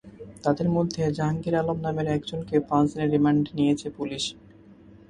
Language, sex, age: Bengali, male, 19-29